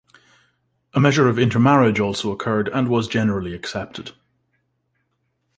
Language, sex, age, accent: English, male, 40-49, Irish English